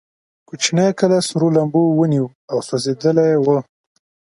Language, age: Pashto, 19-29